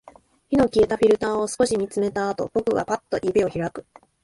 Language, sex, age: Japanese, female, 19-29